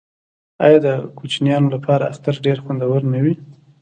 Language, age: Pashto, 19-29